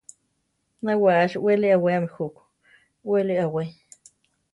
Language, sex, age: Central Tarahumara, female, 30-39